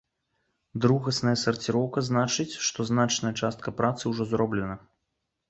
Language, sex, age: Belarusian, male, 19-29